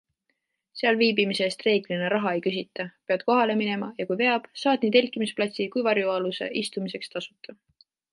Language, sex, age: Estonian, female, 19-29